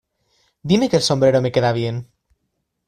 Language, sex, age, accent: Spanish, male, 19-29, España: Centro-Sur peninsular (Madrid, Toledo, Castilla-La Mancha)